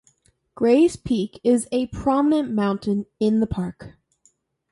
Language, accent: English, United States English